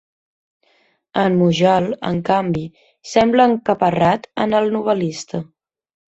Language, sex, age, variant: Catalan, female, 19-29, Central